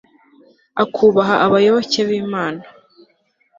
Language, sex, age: Kinyarwanda, female, 19-29